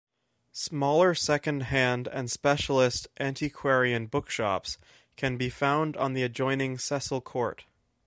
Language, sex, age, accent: English, male, 19-29, Canadian English